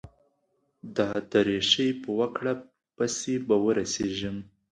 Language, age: Pashto, 19-29